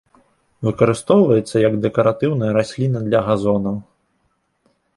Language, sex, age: Belarusian, male, 19-29